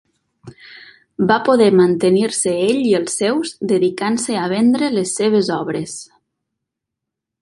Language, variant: Catalan, Nord-Occidental